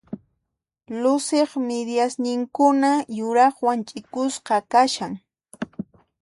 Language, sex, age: Puno Quechua, female, 30-39